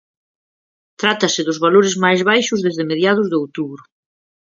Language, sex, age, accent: Galician, female, 40-49, Oriental (común en zona oriental)